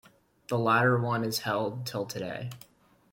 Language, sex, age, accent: English, male, 19-29, United States English